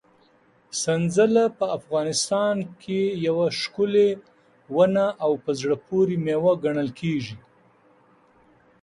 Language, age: Pashto, 50-59